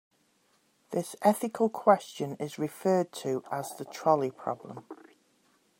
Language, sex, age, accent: English, female, 50-59, England English